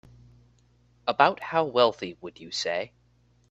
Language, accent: English, United States English